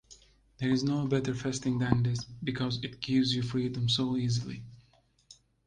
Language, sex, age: English, male, 30-39